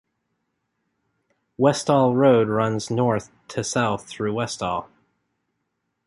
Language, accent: English, United States English